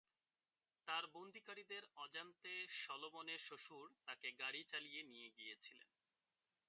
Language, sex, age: Bengali, male, 19-29